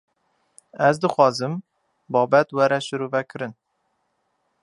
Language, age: Kurdish, 19-29